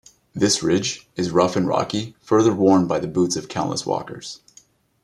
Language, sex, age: English, male, 30-39